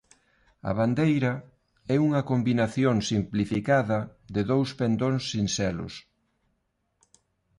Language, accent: Galician, Neofalante